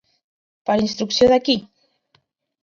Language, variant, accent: Catalan, Central, central